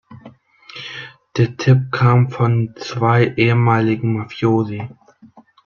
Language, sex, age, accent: German, male, 19-29, Deutschland Deutsch